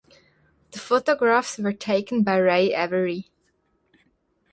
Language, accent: English, United States English